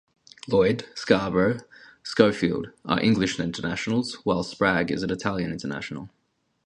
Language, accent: English, Australian English